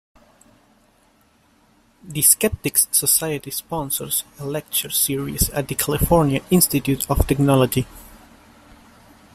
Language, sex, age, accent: English, male, 19-29, United States English